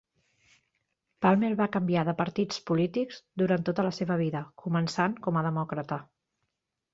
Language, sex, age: Catalan, female, 40-49